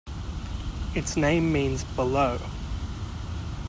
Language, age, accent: English, 30-39, Australian English